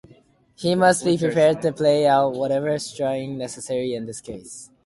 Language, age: English, under 19